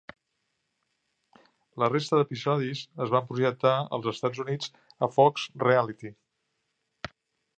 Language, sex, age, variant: Catalan, male, 60-69, Central